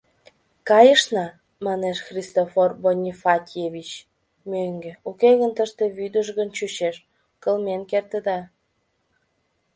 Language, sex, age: Mari, female, 19-29